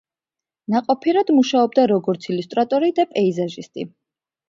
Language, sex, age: Georgian, female, 30-39